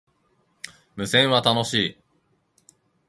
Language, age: Japanese, 30-39